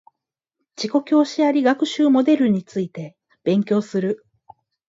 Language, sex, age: Japanese, female, 30-39